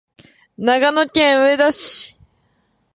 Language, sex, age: Japanese, female, 19-29